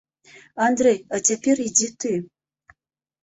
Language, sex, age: Belarusian, female, 50-59